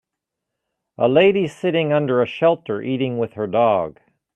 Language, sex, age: English, male, 50-59